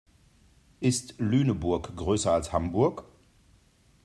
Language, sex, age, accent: German, male, 40-49, Deutschland Deutsch